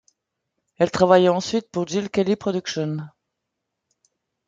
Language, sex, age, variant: French, female, 40-49, Français de métropole